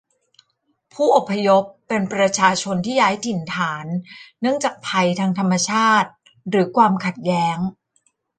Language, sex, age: Thai, female, 40-49